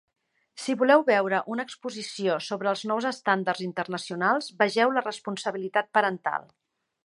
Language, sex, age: Catalan, female, 50-59